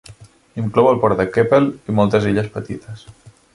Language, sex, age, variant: Catalan, male, 19-29, Central